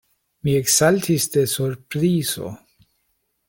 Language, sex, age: Esperanto, male, 50-59